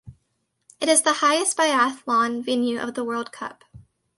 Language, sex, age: English, female, under 19